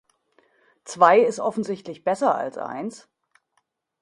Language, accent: German, Deutschland Deutsch